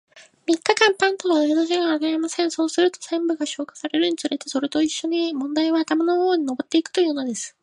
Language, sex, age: Japanese, male, 19-29